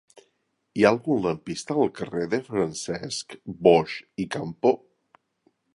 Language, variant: Catalan, Central